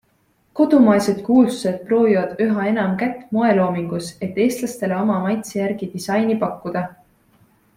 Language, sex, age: Estonian, female, 19-29